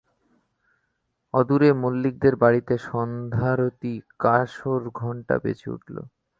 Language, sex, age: Bengali, male, 19-29